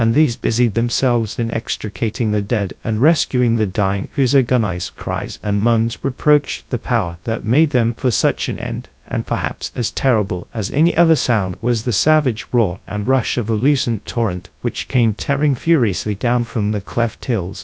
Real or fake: fake